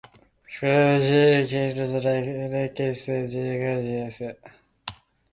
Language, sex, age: Japanese, male, 19-29